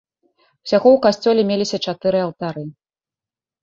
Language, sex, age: Belarusian, female, 30-39